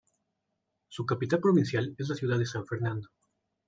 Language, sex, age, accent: Spanish, male, 19-29, México